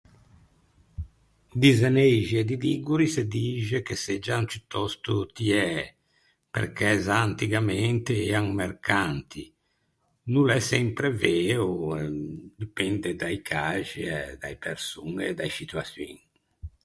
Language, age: Ligurian, 70-79